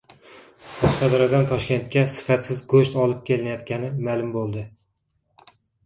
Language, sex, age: Uzbek, male, 30-39